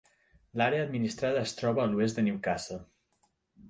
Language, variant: Catalan, Central